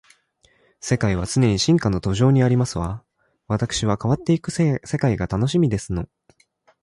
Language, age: Japanese, 19-29